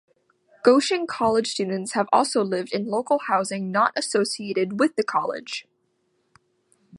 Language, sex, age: English, female, 19-29